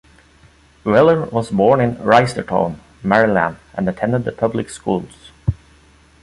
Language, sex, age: English, male, 30-39